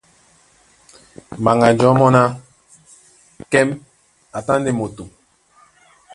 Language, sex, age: Duala, female, 19-29